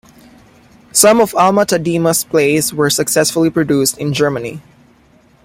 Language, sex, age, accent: English, male, 19-29, Filipino